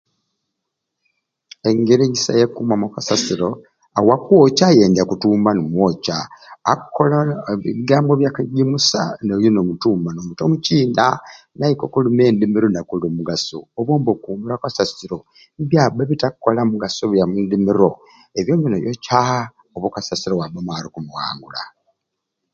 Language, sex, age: Ruuli, male, 70-79